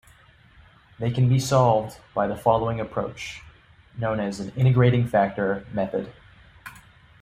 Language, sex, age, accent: English, male, 19-29, United States English